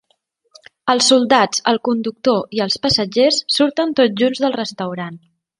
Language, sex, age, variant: Catalan, female, 30-39, Central